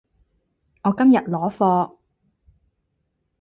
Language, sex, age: Cantonese, female, 30-39